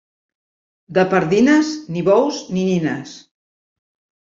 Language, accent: Catalan, Barceloní